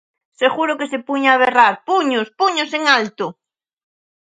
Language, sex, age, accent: Galician, female, 30-39, Central (gheada)